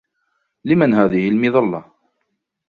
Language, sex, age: Arabic, male, 30-39